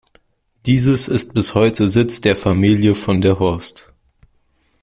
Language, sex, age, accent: German, male, under 19, Deutschland Deutsch